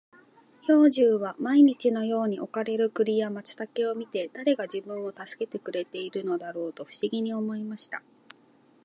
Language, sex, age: Japanese, female, 19-29